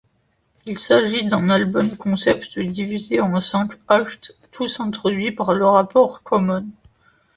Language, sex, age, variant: French, male, under 19, Français de métropole